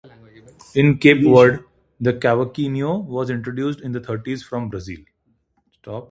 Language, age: English, 30-39